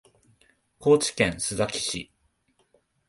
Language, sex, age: Japanese, male, 19-29